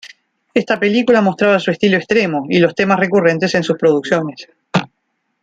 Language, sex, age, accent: Spanish, female, 50-59, Rioplatense: Argentina, Uruguay, este de Bolivia, Paraguay